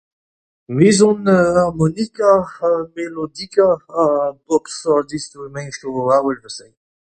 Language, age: Breton, 40-49